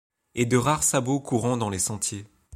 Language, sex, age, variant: French, male, 30-39, Français de métropole